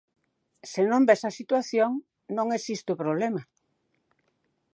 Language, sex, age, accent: Galician, female, 70-79, Atlántico (seseo e gheada)